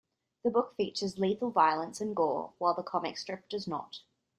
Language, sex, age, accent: English, female, 19-29, Australian English